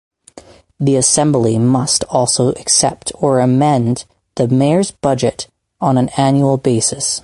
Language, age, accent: English, 19-29, Canadian English